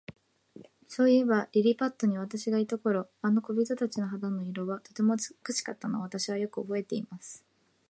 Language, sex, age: Japanese, female, 19-29